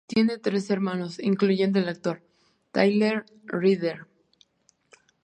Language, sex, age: Spanish, female, 19-29